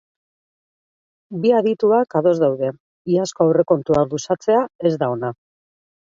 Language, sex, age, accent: Basque, female, 40-49, Mendebalekoa (Araba, Bizkaia, Gipuzkoako mendebaleko herri batzuk)